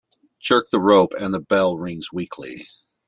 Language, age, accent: English, 40-49, United States English